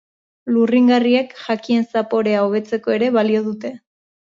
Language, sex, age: Basque, female, 30-39